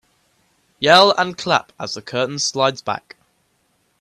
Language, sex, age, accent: English, male, under 19, England English